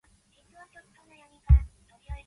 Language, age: English, 19-29